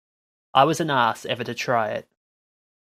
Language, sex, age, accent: English, male, 19-29, Australian English